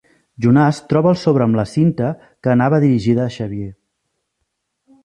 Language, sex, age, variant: Catalan, male, 40-49, Central